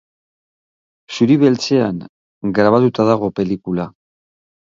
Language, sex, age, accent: Basque, male, 60-69, Mendebalekoa (Araba, Bizkaia, Gipuzkoako mendebaleko herri batzuk)